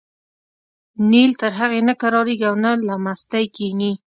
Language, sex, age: Pashto, female, 19-29